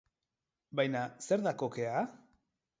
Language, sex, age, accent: Basque, male, 40-49, Erdialdekoa edo Nafarra (Gipuzkoa, Nafarroa)